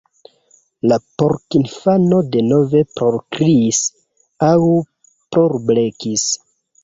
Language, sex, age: Esperanto, male, 30-39